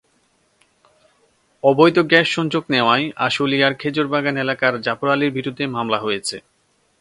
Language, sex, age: Bengali, male, 19-29